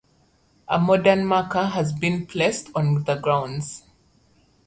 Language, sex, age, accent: English, female, 30-39, Southern African (South Africa, Zimbabwe, Namibia)